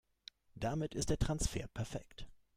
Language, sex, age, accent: German, male, 30-39, Deutschland Deutsch